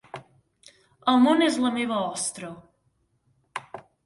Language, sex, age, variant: Catalan, female, under 19, Central